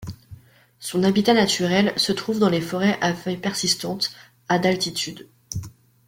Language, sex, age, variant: French, female, 19-29, Français de métropole